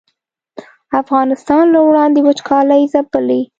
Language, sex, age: Pashto, female, 19-29